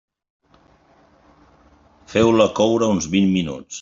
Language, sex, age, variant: Catalan, male, 40-49, Central